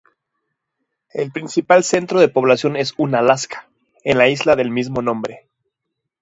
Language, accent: Spanish, México